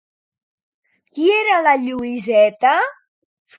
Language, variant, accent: Catalan, Central, central; septentrional